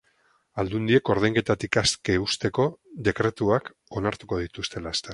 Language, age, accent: Basque, 40-49, Mendebalekoa (Araba, Bizkaia, Gipuzkoako mendebaleko herri batzuk)